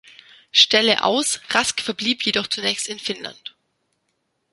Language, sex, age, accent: German, female, 30-39, Deutschland Deutsch